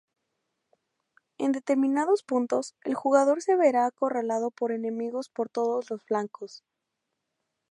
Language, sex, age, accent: Spanish, female, 19-29, México